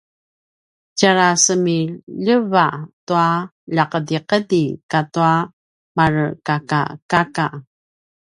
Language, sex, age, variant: Paiwan, female, 50-59, pinayuanan a kinaikacedasan (東排灣語)